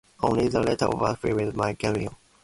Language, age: English, 19-29